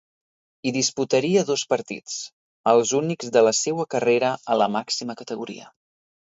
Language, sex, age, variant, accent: Catalan, male, 19-29, Central, central